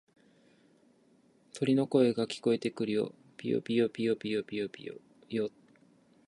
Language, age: Japanese, 19-29